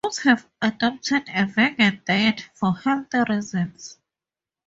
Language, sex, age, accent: English, female, 19-29, Southern African (South Africa, Zimbabwe, Namibia)